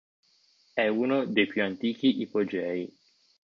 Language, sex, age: Italian, male, 30-39